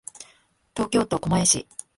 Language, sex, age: Japanese, female, 40-49